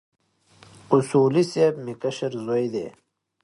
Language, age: Pashto, 30-39